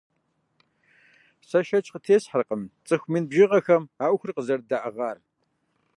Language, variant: Kabardian, Адыгэбзэ (Къэбэрдей, Кирил, псоми зэдай)